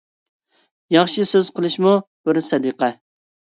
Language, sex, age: Uyghur, male, 30-39